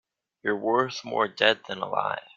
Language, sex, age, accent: English, male, under 19, United States English